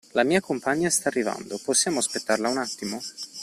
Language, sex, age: Italian, male, 19-29